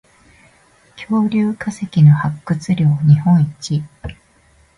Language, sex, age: Japanese, female, 50-59